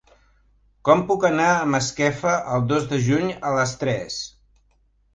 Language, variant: Catalan, Central